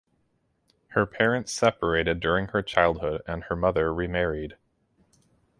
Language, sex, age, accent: English, male, 30-39, United States English